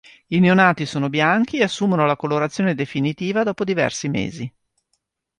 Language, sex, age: Italian, female, 50-59